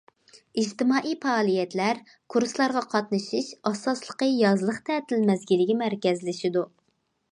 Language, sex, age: Uyghur, female, 19-29